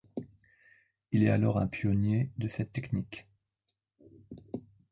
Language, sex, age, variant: French, male, 50-59, Français de métropole